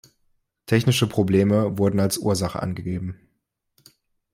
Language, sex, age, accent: German, male, 19-29, Deutschland Deutsch